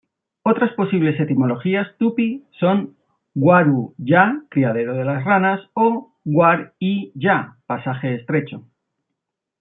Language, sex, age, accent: Spanish, male, 40-49, España: Norte peninsular (Asturias, Castilla y León, Cantabria, País Vasco, Navarra, Aragón, La Rioja, Guadalajara, Cuenca)